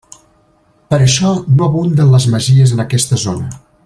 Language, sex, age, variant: Catalan, male, 60-69, Central